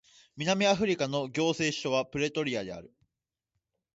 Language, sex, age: Japanese, male, under 19